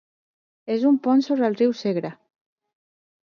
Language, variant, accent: Catalan, Central, central